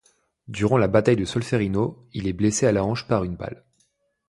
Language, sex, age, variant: French, male, 19-29, Français de métropole